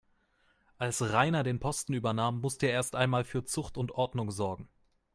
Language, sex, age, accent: German, male, 19-29, Deutschland Deutsch